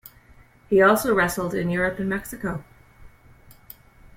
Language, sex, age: English, female, 40-49